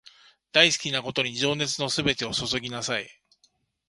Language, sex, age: Japanese, male, 50-59